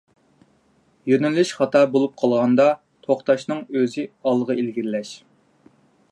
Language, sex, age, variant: Uyghur, male, 80-89, ئۇيغۇر تىلى